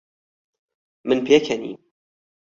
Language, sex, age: Central Kurdish, male, 30-39